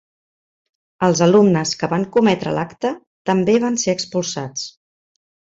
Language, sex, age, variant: Catalan, female, 30-39, Central